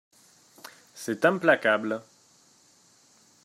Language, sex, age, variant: French, male, 30-39, Français de métropole